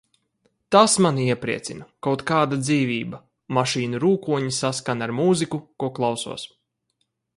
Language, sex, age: Latvian, male, 30-39